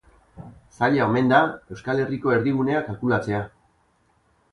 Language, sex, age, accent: Basque, male, 40-49, Erdialdekoa edo Nafarra (Gipuzkoa, Nafarroa)